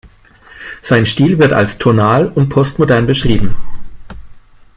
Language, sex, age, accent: German, male, 40-49, Deutschland Deutsch